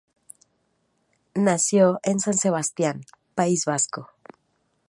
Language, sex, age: Spanish, female, 30-39